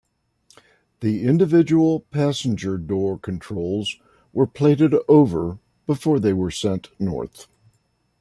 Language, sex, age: English, male, 70-79